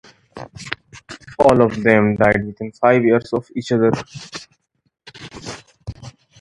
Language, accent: English, India and South Asia (India, Pakistan, Sri Lanka)